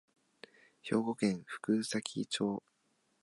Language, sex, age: Japanese, male, 19-29